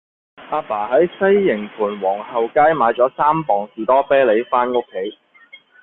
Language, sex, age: Cantonese, male, 30-39